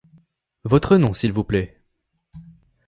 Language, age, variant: French, under 19, Français de métropole